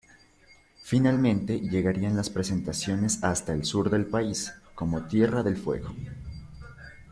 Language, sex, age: Spanish, male, 19-29